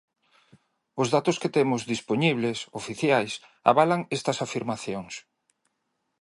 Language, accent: Galician, Normativo (estándar)